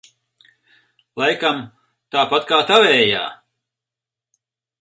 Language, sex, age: Latvian, male, 50-59